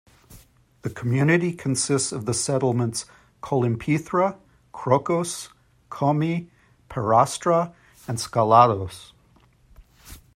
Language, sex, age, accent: English, male, 50-59, United States English